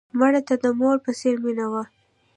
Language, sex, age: Pashto, female, 19-29